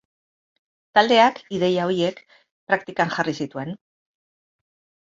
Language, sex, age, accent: Basque, female, 50-59, Mendebalekoa (Araba, Bizkaia, Gipuzkoako mendebaleko herri batzuk)